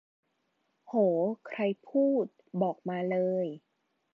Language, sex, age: Thai, female, 19-29